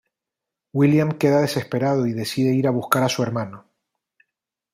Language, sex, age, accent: Spanish, male, 40-49, España: Islas Canarias